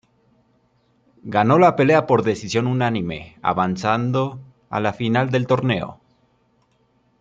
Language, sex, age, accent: Spanish, male, 19-29, México